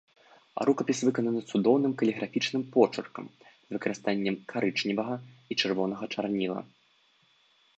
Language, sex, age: Belarusian, male, 19-29